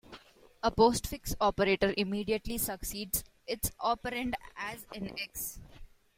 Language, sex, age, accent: English, female, 19-29, India and South Asia (India, Pakistan, Sri Lanka)